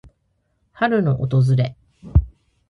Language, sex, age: Japanese, female, 40-49